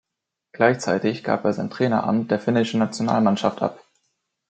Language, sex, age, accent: German, male, under 19, Deutschland Deutsch